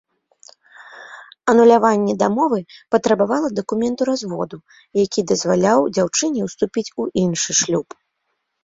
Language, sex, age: Belarusian, female, 19-29